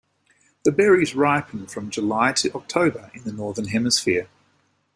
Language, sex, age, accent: English, male, 50-59, Australian English